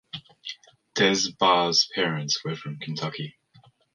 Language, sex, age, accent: English, male, 19-29, Australian English